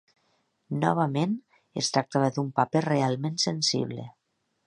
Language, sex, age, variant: Catalan, female, 40-49, Nord-Occidental